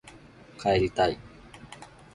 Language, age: Japanese, 19-29